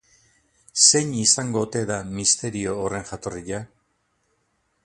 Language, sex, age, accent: Basque, male, 60-69, Erdialdekoa edo Nafarra (Gipuzkoa, Nafarroa)